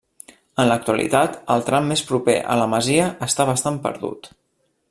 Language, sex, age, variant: Catalan, male, 30-39, Central